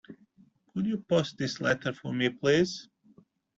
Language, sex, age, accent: English, male, 40-49, Australian English